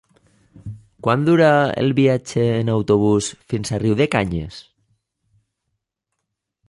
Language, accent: Catalan, valencià